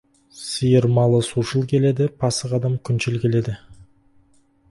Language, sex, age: Kazakh, male, 19-29